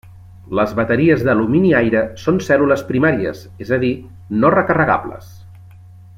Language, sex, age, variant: Catalan, male, 40-49, Central